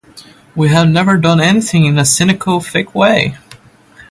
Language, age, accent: English, under 19, United States English